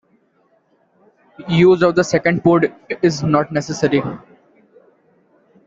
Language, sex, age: English, male, 19-29